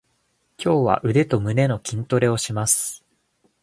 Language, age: Japanese, 19-29